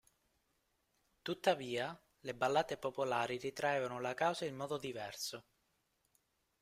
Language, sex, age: Italian, male, 19-29